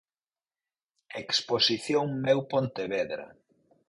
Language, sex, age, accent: Galician, male, 50-59, Normativo (estándar)